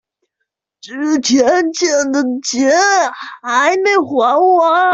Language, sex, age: Chinese, female, 19-29